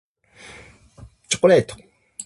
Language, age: English, 50-59